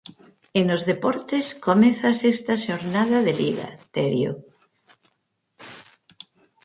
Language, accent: Galician, Atlántico (seseo e gheada); Normativo (estándar)